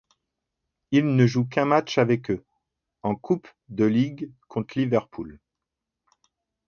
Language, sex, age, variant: French, male, 30-39, Français de métropole